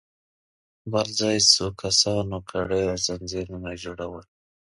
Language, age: Pashto, 19-29